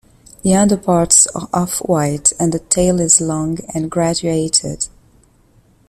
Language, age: English, 19-29